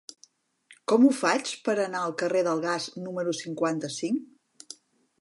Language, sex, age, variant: Catalan, female, 40-49, Central